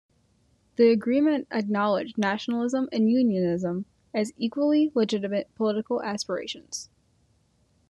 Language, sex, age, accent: English, female, under 19, United States English